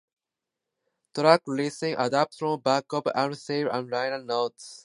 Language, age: English, 19-29